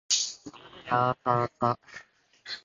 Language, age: Japanese, under 19